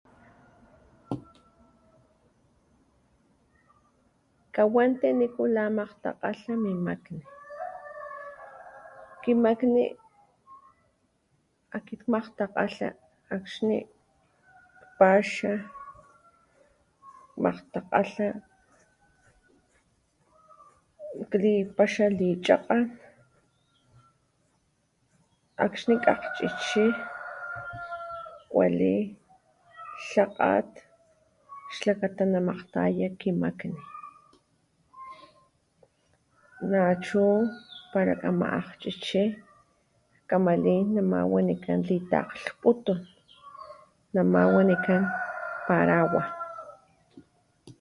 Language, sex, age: Papantla Totonac, female, 40-49